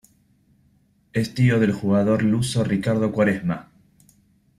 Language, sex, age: Spanish, male, 30-39